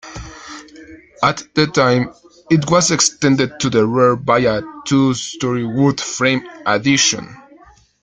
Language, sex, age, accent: English, male, 19-29, United States English